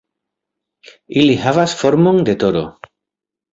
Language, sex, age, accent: Esperanto, male, 40-49, Internacia